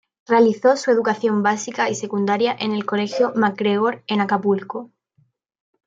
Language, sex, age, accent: Spanish, female, 19-29, España: Sur peninsular (Andalucia, Extremadura, Murcia)